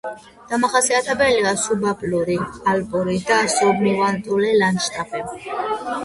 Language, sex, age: Georgian, female, under 19